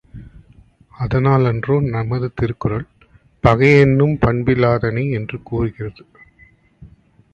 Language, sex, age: Tamil, male, 30-39